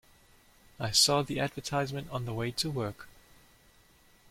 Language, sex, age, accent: English, male, 19-29, Southern African (South Africa, Zimbabwe, Namibia)